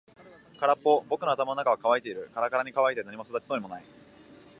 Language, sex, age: Japanese, male, 19-29